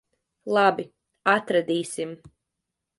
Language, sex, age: Latvian, female, 30-39